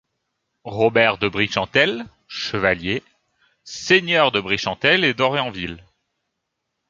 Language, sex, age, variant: French, male, 19-29, Français de métropole